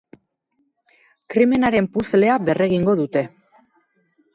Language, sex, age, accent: Basque, female, 30-39, Erdialdekoa edo Nafarra (Gipuzkoa, Nafarroa)